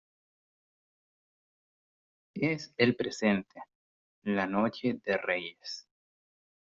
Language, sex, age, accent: Spanish, male, 19-29, América central